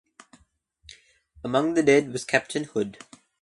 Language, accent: English, Australian English